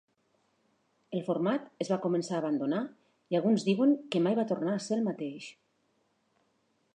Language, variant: Catalan, Nord-Occidental